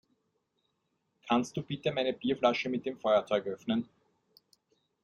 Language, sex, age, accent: German, male, 40-49, Österreichisches Deutsch